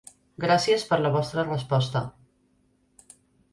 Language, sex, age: Catalan, female, 30-39